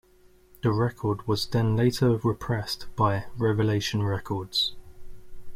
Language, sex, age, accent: English, male, 30-39, England English